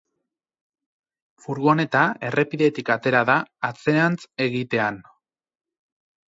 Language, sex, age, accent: Basque, male, 30-39, Mendebalekoa (Araba, Bizkaia, Gipuzkoako mendebaleko herri batzuk)